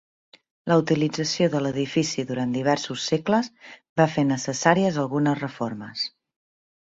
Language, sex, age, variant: Catalan, female, 30-39, Central